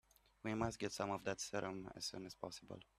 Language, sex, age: English, male, 19-29